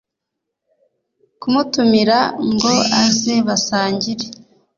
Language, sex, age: Kinyarwanda, female, 40-49